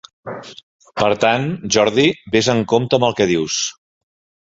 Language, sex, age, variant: Catalan, male, 40-49, Central